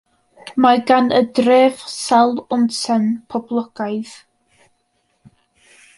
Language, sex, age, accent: Welsh, female, under 19, Y Deyrnas Unedig Cymraeg